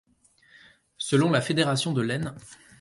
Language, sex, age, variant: French, male, 30-39, Français de métropole